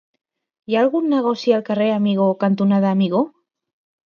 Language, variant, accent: Catalan, Central, central